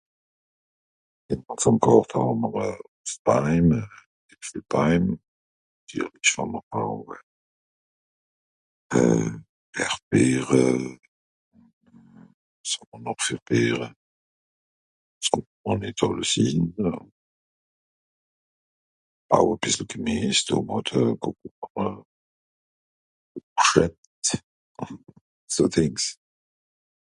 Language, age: Swiss German, 70-79